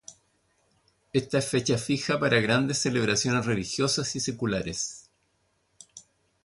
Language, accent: Spanish, Chileno: Chile, Cuyo